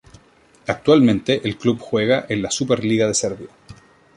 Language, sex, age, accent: Spanish, male, 19-29, Chileno: Chile, Cuyo